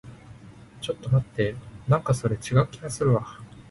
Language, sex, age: Japanese, male, 19-29